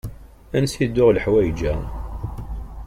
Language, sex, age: Kabyle, male, 40-49